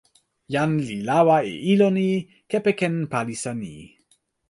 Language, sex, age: Toki Pona, male, 30-39